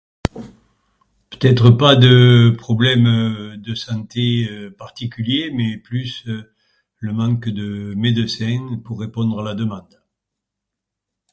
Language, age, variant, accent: French, 70-79, Français de métropole, Français du sud de la France